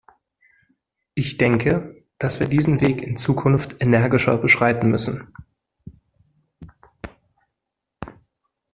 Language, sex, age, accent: German, male, 19-29, Deutschland Deutsch